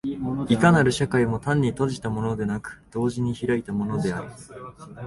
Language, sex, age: Japanese, male, 19-29